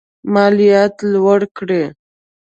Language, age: Pashto, 19-29